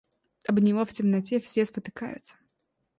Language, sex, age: Russian, female, 19-29